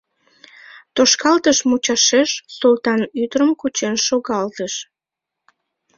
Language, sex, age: Mari, female, 19-29